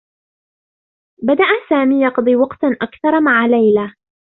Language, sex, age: Arabic, female, 19-29